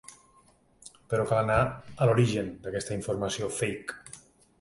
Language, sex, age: Catalan, male, 40-49